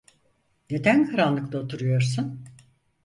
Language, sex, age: Turkish, female, 80-89